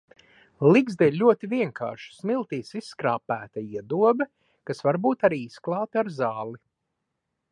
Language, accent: Latvian, Riga